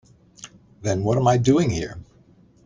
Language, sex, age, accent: English, male, 70-79, United States English